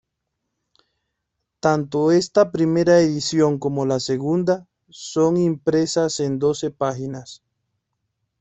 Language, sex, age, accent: Spanish, male, 30-39, Caribe: Cuba, Venezuela, Puerto Rico, República Dominicana, Panamá, Colombia caribeña, México caribeño, Costa del golfo de México